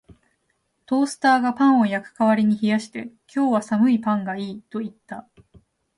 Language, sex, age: Japanese, female, 19-29